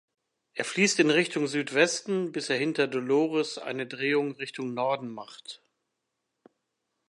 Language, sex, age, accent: German, male, 60-69, Deutschland Deutsch